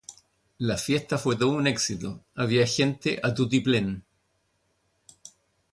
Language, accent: Spanish, Chileno: Chile, Cuyo